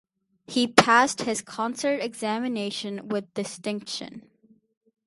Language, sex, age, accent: English, female, under 19, United States English